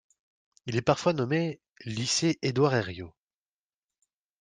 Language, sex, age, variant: French, male, 19-29, Français de métropole